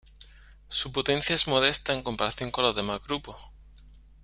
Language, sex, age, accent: Spanish, male, 40-49, España: Sur peninsular (Andalucia, Extremadura, Murcia)